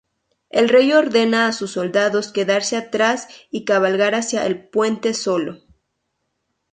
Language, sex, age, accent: Spanish, female, 19-29, México